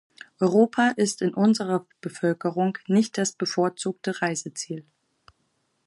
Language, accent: German, Deutschland Deutsch